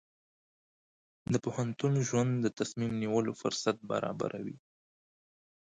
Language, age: Pashto, 19-29